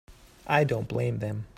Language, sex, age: English, male, 30-39